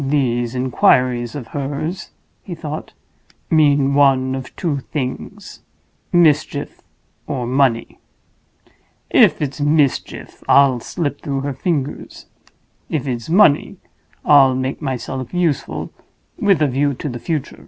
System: none